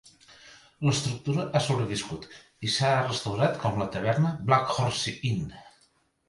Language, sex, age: Catalan, male, 40-49